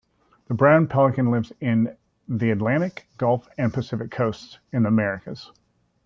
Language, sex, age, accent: English, male, 40-49, United States English